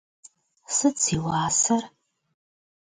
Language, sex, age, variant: Kabardian, female, 50-59, Адыгэбзэ (Къэбэрдей, Кирил, псоми зэдай)